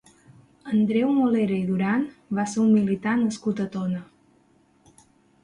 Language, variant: Catalan, Balear